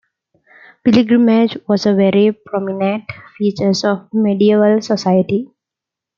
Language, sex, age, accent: English, female, 19-29, India and South Asia (India, Pakistan, Sri Lanka)